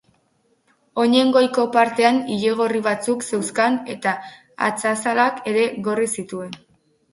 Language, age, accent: Basque, under 19, Mendebalekoa (Araba, Bizkaia, Gipuzkoako mendebaleko herri batzuk)